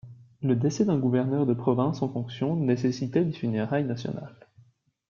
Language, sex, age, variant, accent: French, male, 19-29, Français d'Europe, Français de Suisse